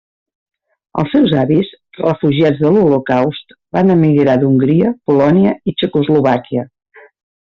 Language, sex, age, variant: Catalan, female, 50-59, Septentrional